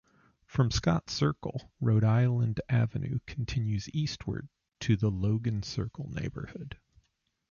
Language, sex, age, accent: English, male, 40-49, United States English